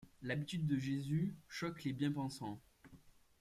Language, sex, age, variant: French, male, 19-29, Français de métropole